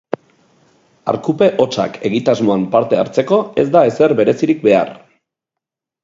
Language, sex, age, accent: Basque, male, 40-49, Erdialdekoa edo Nafarra (Gipuzkoa, Nafarroa)